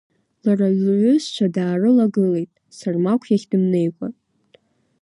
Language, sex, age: Abkhazian, female, 30-39